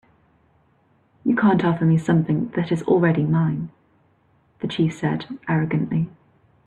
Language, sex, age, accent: English, female, 19-29, England English